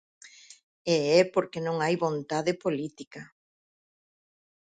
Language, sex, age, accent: Galician, female, 60-69, Normativo (estándar)